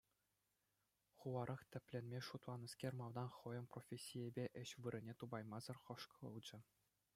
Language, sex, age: Chuvash, male, under 19